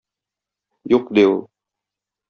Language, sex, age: Tatar, male, 30-39